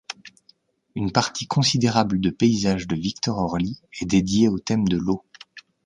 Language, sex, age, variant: French, male, 30-39, Français de métropole